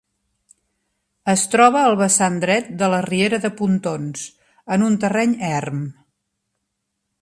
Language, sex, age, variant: Catalan, female, 60-69, Central